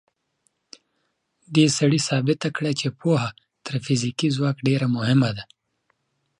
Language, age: Pashto, 19-29